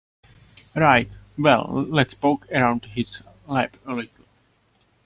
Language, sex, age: English, male, 19-29